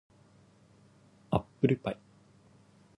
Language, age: Japanese, 19-29